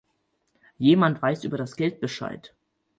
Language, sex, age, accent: German, male, under 19, Deutschland Deutsch